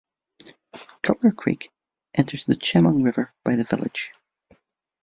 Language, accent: English, Irish English